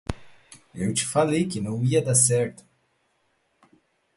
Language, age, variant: Portuguese, 19-29, Portuguese (Brasil)